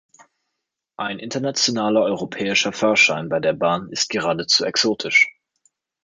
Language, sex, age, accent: German, male, under 19, Deutschland Deutsch